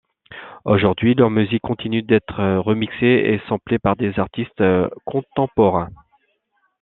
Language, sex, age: French, male, 30-39